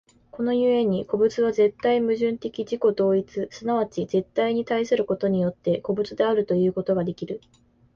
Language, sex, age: Japanese, female, 19-29